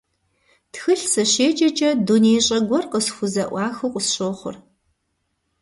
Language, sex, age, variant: Kabardian, female, 40-49, Адыгэбзэ (Къэбэрдей, Кирил, Урысей)